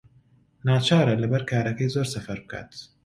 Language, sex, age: Central Kurdish, male, 19-29